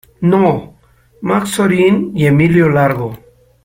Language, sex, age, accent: Spanish, male, 70-79, México